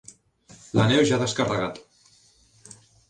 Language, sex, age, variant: Catalan, male, under 19, Central